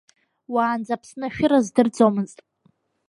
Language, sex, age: Abkhazian, female, under 19